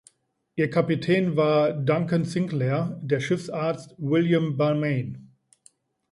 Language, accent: German, Deutschland Deutsch